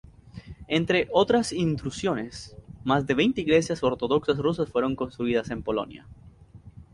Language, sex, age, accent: Spanish, male, 19-29, América central